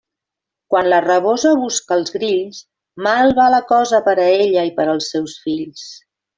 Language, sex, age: Catalan, female, 50-59